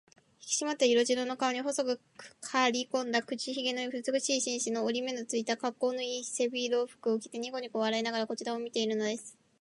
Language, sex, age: Japanese, female, 19-29